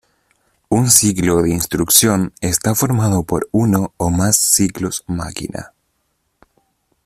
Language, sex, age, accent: Spanish, male, 19-29, Chileno: Chile, Cuyo